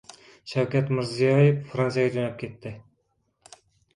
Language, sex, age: Uzbek, male, 30-39